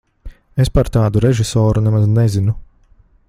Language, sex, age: Latvian, male, 30-39